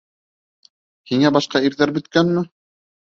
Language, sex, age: Bashkir, male, 19-29